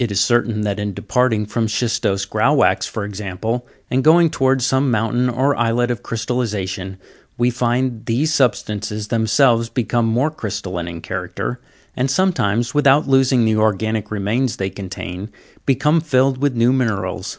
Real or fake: real